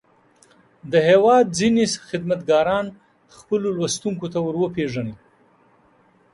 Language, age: Pashto, 50-59